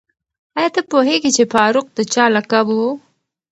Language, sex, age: Pashto, female, under 19